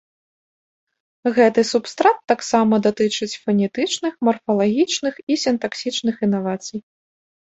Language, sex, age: Belarusian, female, 19-29